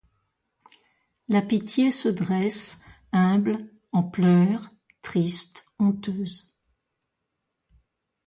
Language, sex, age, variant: French, female, 70-79, Français de métropole